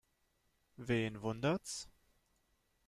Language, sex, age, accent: German, male, 19-29, Deutschland Deutsch